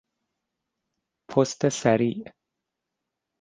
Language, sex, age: Persian, male, 30-39